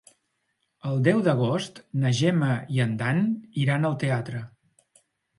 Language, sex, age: Catalan, male, 40-49